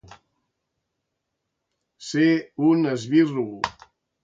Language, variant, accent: Catalan, Central, central